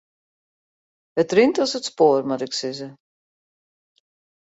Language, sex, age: Western Frisian, female, 60-69